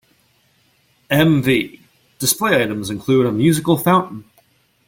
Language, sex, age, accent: English, male, 19-29, United States English